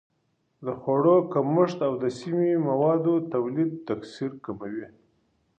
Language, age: Pashto, 40-49